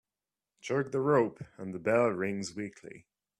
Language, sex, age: English, male, 19-29